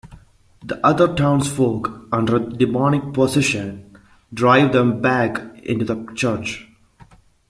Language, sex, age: English, male, 19-29